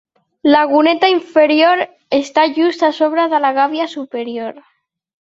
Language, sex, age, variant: Catalan, male, under 19, Central